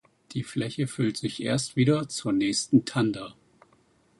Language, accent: German, Deutschland Deutsch